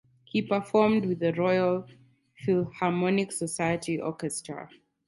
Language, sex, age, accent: English, female, 19-29, Kenyan English